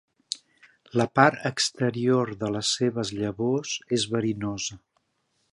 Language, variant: Catalan, Central